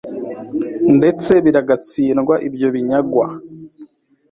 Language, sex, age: Kinyarwanda, male, 19-29